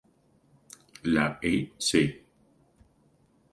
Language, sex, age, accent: Spanish, male, 50-59, Andino-Pacífico: Colombia, Perú, Ecuador, oeste de Bolivia y Venezuela andina